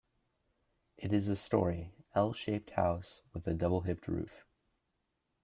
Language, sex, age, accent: English, male, under 19, United States English